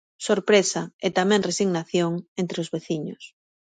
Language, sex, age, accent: Galician, female, 40-49, Oriental (común en zona oriental)